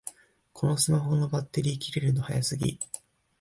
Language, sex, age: Japanese, male, 19-29